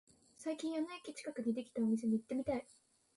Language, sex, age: Japanese, female, 19-29